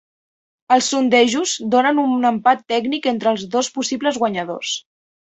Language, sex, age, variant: Catalan, female, under 19, Central